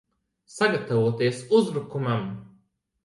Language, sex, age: Latvian, male, 30-39